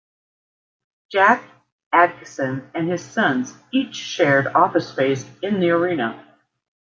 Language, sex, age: English, female, 50-59